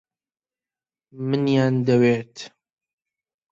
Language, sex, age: Central Kurdish, male, 30-39